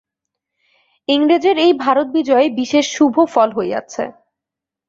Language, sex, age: Bengali, female, 19-29